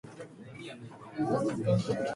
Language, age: Japanese, 19-29